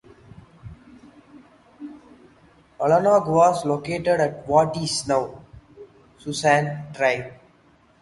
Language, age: English, 19-29